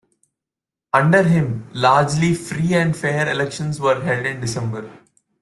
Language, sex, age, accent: English, male, 19-29, India and South Asia (India, Pakistan, Sri Lanka)